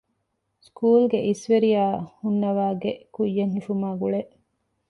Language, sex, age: Divehi, female, 40-49